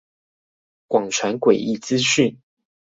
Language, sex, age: Chinese, male, 19-29